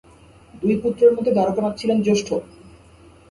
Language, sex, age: Bengali, male, 19-29